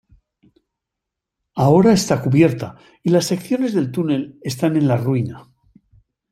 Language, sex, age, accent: Spanish, male, 60-69, España: Norte peninsular (Asturias, Castilla y León, Cantabria, País Vasco, Navarra, Aragón, La Rioja, Guadalajara, Cuenca)